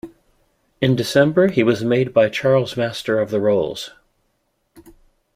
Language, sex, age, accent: English, male, 50-59, United States English